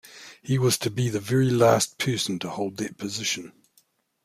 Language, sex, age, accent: English, male, 50-59, New Zealand English